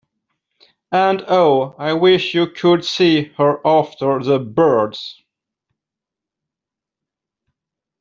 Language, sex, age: English, male, 40-49